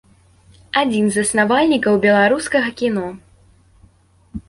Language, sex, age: Belarusian, female, under 19